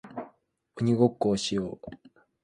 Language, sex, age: Japanese, male, 19-29